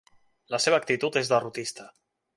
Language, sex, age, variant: Catalan, male, 19-29, Central